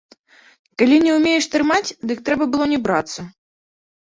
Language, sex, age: Belarusian, female, 19-29